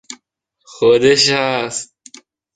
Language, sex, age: Persian, male, under 19